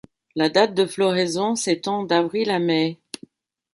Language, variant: French, Français de métropole